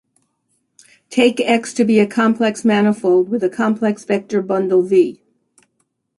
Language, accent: English, United States English